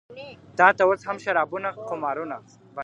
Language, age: Pashto, 19-29